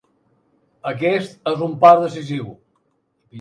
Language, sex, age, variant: Catalan, male, 70-79, Balear